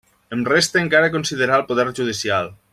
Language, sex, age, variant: Catalan, male, 30-39, Nord-Occidental